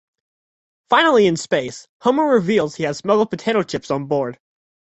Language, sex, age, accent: English, male, under 19, New Zealand English